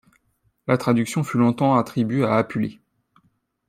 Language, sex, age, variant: French, male, 19-29, Français de métropole